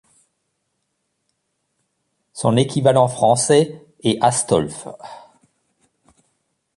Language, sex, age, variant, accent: French, male, 50-59, Français d'Europe, Français d’Allemagne